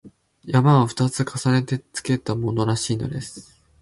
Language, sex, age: Japanese, male, 19-29